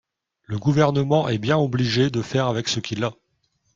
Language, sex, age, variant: French, male, 30-39, Français de métropole